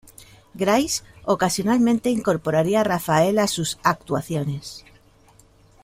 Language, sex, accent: Spanish, female, España: Sur peninsular (Andalucia, Extremadura, Murcia)